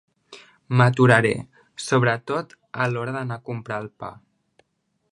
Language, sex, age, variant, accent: Catalan, male, under 19, Central, central